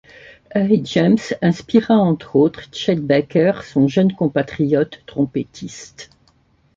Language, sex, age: French, female, 70-79